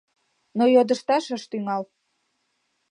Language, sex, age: Mari, female, under 19